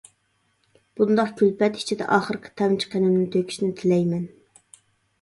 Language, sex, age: Uyghur, female, 30-39